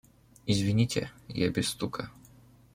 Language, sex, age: Russian, male, 19-29